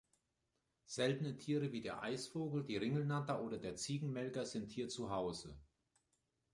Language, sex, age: German, male, 50-59